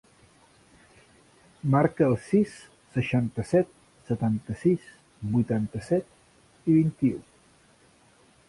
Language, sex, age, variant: Catalan, male, 50-59, Central